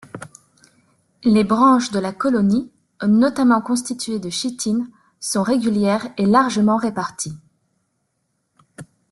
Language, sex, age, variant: French, female, 19-29, Français de métropole